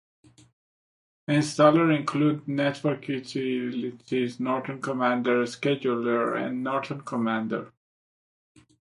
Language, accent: English, United States English